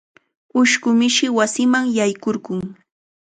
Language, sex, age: Chiquián Ancash Quechua, female, 19-29